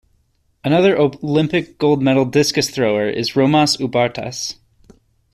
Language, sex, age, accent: English, male, 19-29, United States English